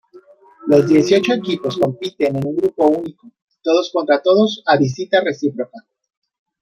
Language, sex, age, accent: Spanish, male, 30-39, México